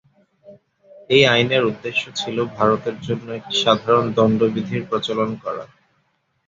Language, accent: Bengali, Bangladeshi